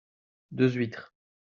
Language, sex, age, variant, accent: French, male, 30-39, Français d'Europe, Français de Belgique